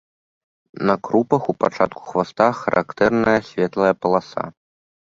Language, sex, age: Belarusian, male, under 19